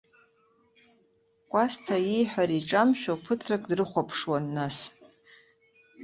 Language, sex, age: Abkhazian, female, 50-59